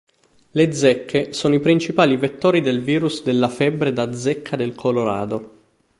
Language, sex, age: Italian, male, 19-29